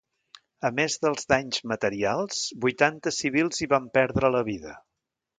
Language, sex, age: Catalan, male, 60-69